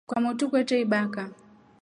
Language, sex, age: Rombo, female, 19-29